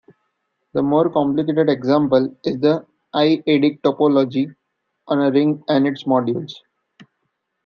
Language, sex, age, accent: English, male, 19-29, India and South Asia (India, Pakistan, Sri Lanka)